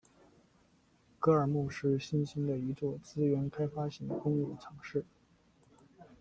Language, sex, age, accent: Chinese, male, 19-29, 出生地：河北省